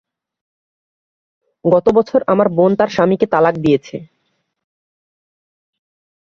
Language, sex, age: Bengali, male, 19-29